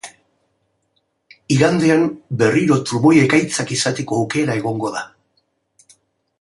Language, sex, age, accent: Basque, male, 60-69, Mendebalekoa (Araba, Bizkaia, Gipuzkoako mendebaleko herri batzuk)